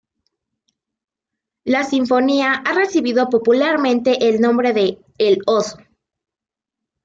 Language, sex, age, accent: Spanish, female, under 19, México